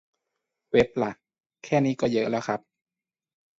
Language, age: Thai, 19-29